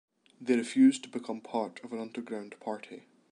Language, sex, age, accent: English, male, 19-29, Scottish English